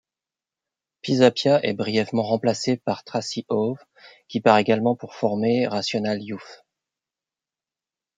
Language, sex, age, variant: French, male, 50-59, Français de métropole